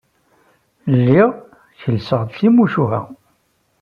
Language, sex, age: Kabyle, male, 40-49